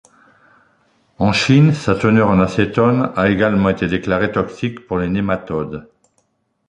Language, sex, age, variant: French, male, 60-69, Français de métropole